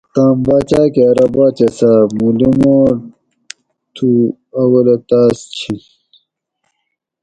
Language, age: Gawri, 19-29